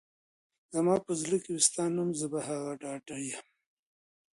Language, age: Pashto, 30-39